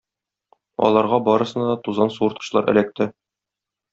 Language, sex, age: Tatar, male, 30-39